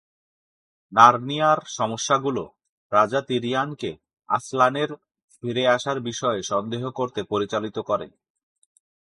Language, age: Bengali, 30-39